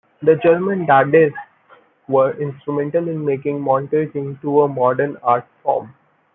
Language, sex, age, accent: English, male, 19-29, India and South Asia (India, Pakistan, Sri Lanka)